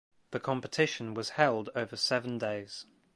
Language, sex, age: English, male, 19-29